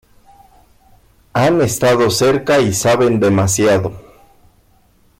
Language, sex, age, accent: Spanish, male, 40-49, México